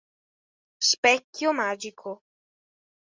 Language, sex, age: Italian, male, under 19